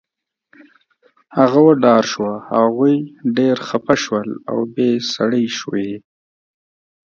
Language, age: Pashto, 30-39